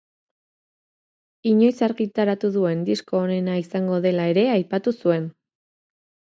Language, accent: Basque, Erdialdekoa edo Nafarra (Gipuzkoa, Nafarroa)